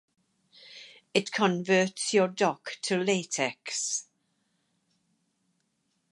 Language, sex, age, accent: English, female, 80-89, England English